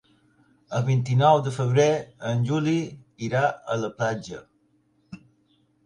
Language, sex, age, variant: Catalan, male, 40-49, Balear